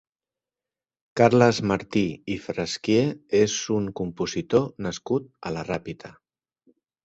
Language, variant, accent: Catalan, Central, Barcelonès